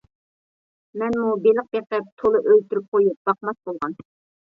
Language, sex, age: Uyghur, female, 30-39